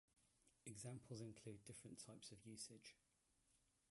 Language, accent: English, England English